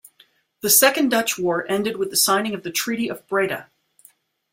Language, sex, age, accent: English, female, 50-59, United States English